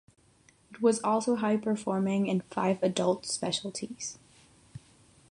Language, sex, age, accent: English, female, 19-29, United States English; England English